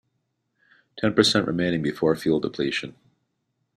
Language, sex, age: English, male, 50-59